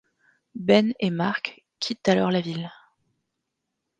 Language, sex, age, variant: French, female, 40-49, Français de métropole